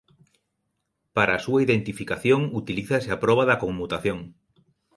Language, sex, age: Galician, male, 40-49